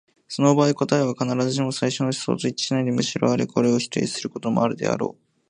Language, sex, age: Japanese, male, 19-29